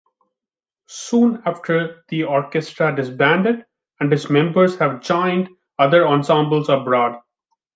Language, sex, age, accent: English, male, 30-39, India and South Asia (India, Pakistan, Sri Lanka)